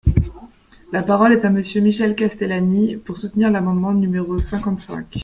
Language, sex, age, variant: French, female, 19-29, Français de métropole